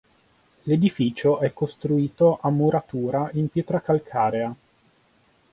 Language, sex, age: Italian, male, 30-39